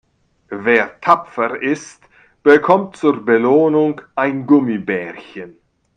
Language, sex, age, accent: German, male, 60-69, Deutschland Deutsch